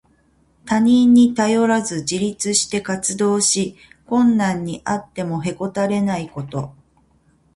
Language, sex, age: Japanese, female, 50-59